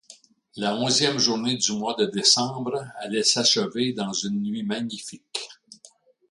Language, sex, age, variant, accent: French, male, 70-79, Français d'Amérique du Nord, Français du Canada